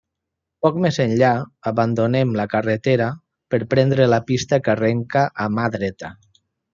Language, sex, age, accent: Catalan, male, 50-59, valencià